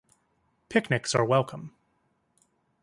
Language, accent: English, United States English